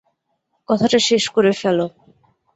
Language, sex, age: Bengali, female, 19-29